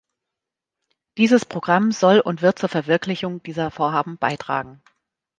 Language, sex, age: German, female, 40-49